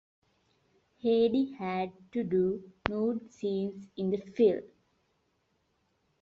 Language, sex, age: English, female, 19-29